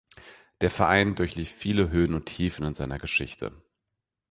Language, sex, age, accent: German, male, 30-39, Deutschland Deutsch